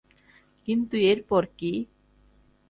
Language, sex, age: Bengali, male, 19-29